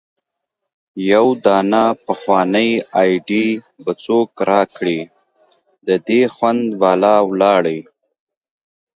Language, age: Pashto, 30-39